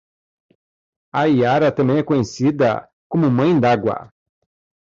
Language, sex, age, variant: Portuguese, male, 30-39, Portuguese (Brasil)